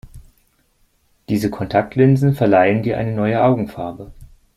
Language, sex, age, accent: German, male, 19-29, Deutschland Deutsch